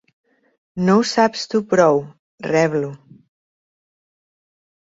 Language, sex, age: Catalan, female, 40-49